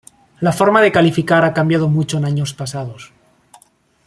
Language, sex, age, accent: Spanish, male, 30-39, España: Norte peninsular (Asturias, Castilla y León, Cantabria, País Vasco, Navarra, Aragón, La Rioja, Guadalajara, Cuenca)